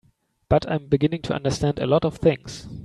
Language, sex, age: English, male, 19-29